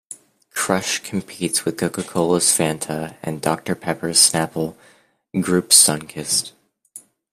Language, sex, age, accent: English, male, under 19, United States English